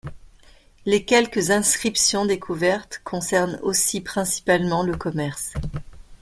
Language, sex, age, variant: French, female, 40-49, Français de métropole